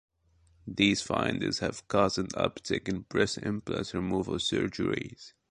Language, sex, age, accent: English, male, under 19, United States English